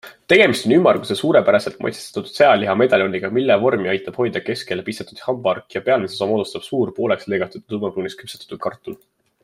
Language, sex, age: Estonian, male, 19-29